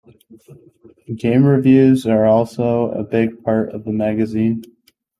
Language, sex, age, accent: English, male, 19-29, United States English